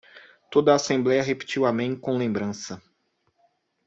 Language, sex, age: Portuguese, male, 19-29